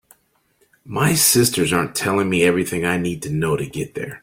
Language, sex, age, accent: English, male, 30-39, United States English